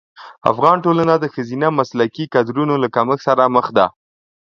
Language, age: Pashto, 30-39